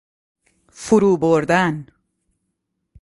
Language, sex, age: Persian, female, 40-49